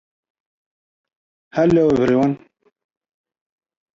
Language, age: English, 40-49